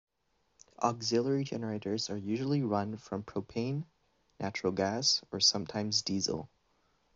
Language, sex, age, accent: English, male, 19-29, Canadian English